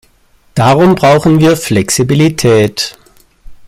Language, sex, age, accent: German, male, 50-59, Deutschland Deutsch